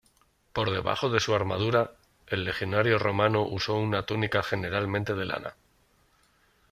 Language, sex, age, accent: Spanish, male, 30-39, España: Norte peninsular (Asturias, Castilla y León, Cantabria, País Vasco, Navarra, Aragón, La Rioja, Guadalajara, Cuenca)